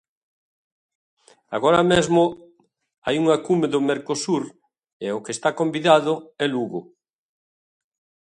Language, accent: Galician, Oriental (común en zona oriental)